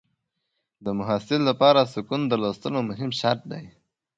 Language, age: Pashto, under 19